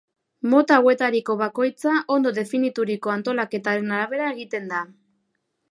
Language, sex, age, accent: Basque, female, 19-29, Mendebalekoa (Araba, Bizkaia, Gipuzkoako mendebaleko herri batzuk)